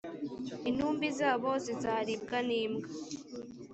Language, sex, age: Kinyarwanda, female, 19-29